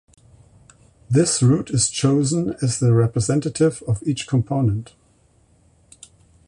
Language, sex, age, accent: English, male, 60-69, United States English